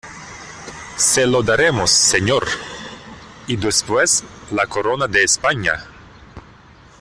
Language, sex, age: Spanish, male, 30-39